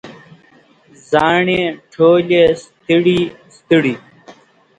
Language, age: Pashto, 19-29